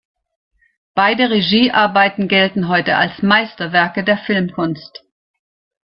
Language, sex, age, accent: German, female, 60-69, Deutschland Deutsch